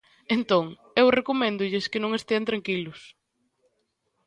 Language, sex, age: Galician, female, 19-29